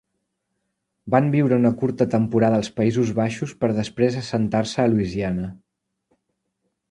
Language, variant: Catalan, Central